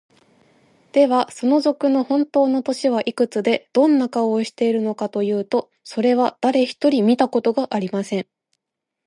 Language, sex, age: Japanese, female, 19-29